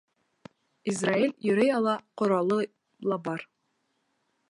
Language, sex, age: Bashkir, female, 19-29